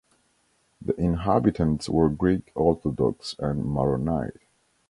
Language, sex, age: English, male, 19-29